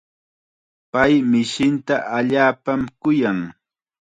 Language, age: Chiquián Ancash Quechua, 19-29